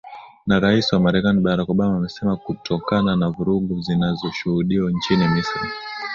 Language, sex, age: Swahili, male, 19-29